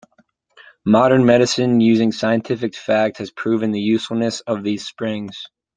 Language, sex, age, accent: English, male, 19-29, United States English